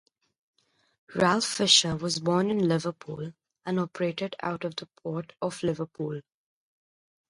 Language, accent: English, India and South Asia (India, Pakistan, Sri Lanka)